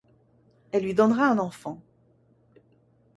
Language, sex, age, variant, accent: French, female, 30-39, Français du nord de l'Afrique, Français du Maroc